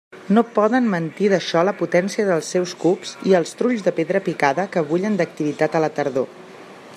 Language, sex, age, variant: Catalan, female, 30-39, Central